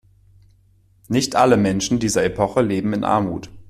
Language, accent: German, Deutschland Deutsch